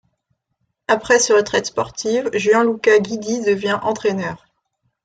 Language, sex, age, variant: French, female, 19-29, Français de métropole